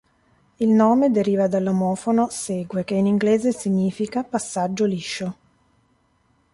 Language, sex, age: Italian, female, 40-49